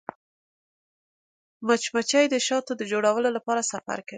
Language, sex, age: Pashto, female, 19-29